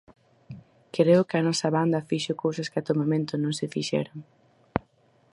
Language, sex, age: Galician, female, 19-29